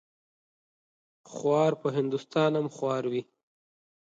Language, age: Pashto, 30-39